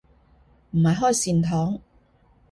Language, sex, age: Cantonese, female, 30-39